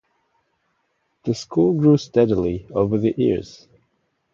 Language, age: English, 40-49